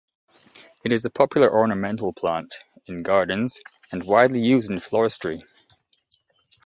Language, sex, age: English, male, 30-39